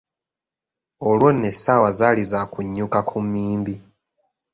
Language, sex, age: Ganda, male, 19-29